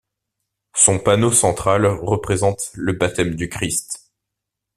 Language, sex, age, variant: French, male, 30-39, Français de métropole